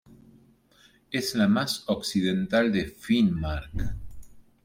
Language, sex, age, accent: Spanish, male, 50-59, Rioplatense: Argentina, Uruguay, este de Bolivia, Paraguay